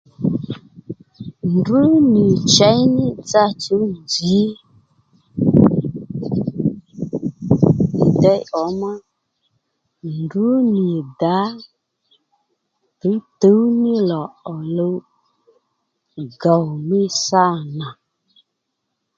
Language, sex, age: Lendu, female, 30-39